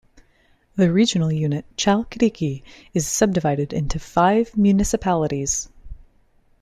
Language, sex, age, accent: English, female, 30-39, United States English